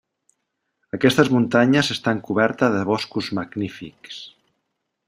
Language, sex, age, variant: Catalan, male, 40-49, Central